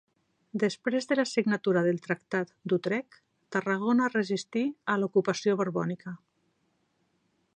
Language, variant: Catalan, Nord-Occidental